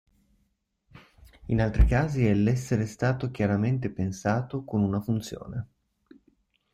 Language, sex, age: Italian, male, 30-39